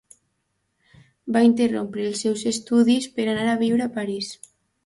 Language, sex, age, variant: Catalan, female, under 19, Alacantí